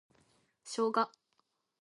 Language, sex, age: Japanese, female, 19-29